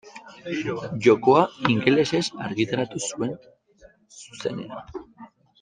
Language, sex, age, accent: Basque, male, 19-29, Mendebalekoa (Araba, Bizkaia, Gipuzkoako mendebaleko herri batzuk)